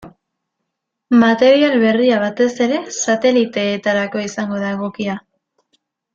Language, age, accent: Basque, 19-29, Erdialdekoa edo Nafarra (Gipuzkoa, Nafarroa)